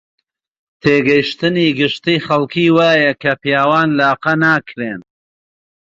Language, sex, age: Central Kurdish, male, 30-39